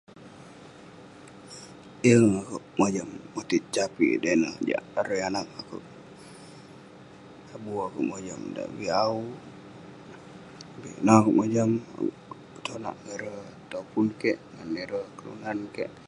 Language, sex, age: Western Penan, male, under 19